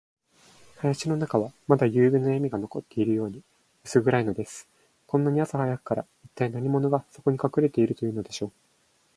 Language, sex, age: Japanese, male, 19-29